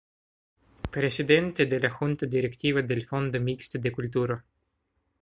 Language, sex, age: Spanish, male, 19-29